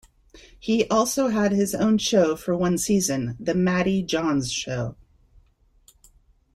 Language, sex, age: English, female, 50-59